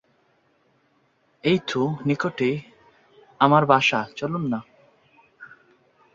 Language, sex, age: Bengali, male, 19-29